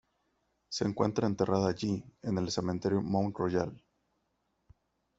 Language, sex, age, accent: Spanish, male, 30-39, México